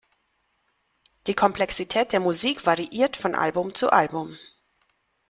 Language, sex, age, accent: German, female, 40-49, Deutschland Deutsch